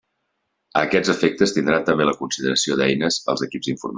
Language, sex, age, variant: Catalan, male, 40-49, Central